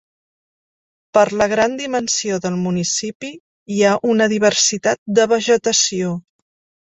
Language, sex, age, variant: Catalan, female, 50-59, Central